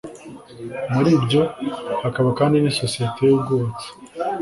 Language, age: Kinyarwanda, 19-29